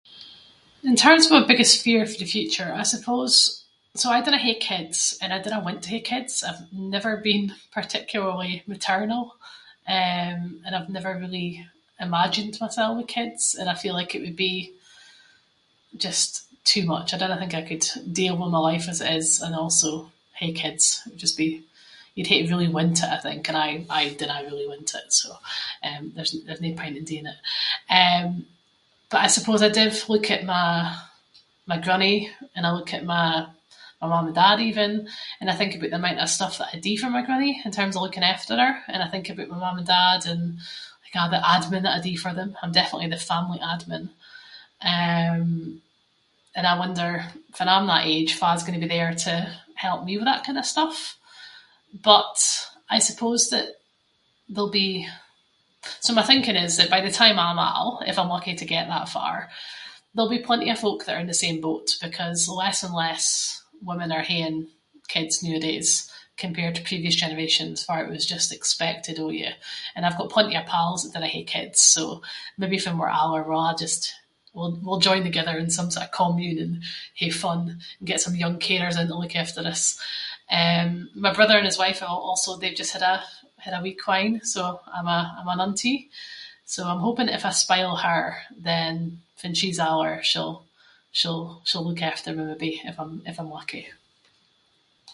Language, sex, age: Scots, female, 30-39